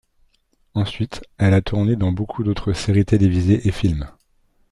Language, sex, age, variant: French, male, 40-49, Français de métropole